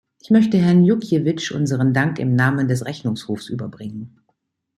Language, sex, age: German, female, 50-59